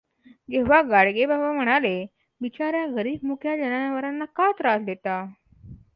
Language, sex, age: Marathi, female, under 19